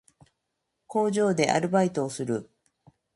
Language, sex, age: Japanese, female, 40-49